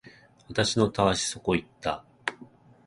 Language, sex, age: Japanese, male, 30-39